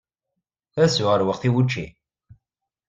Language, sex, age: Kabyle, male, 40-49